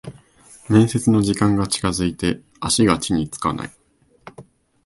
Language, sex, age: Japanese, male, 19-29